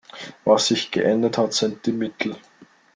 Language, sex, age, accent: German, male, under 19, Österreichisches Deutsch